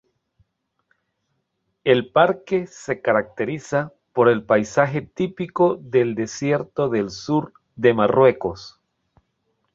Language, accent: Spanish, Andino-Pacífico: Colombia, Perú, Ecuador, oeste de Bolivia y Venezuela andina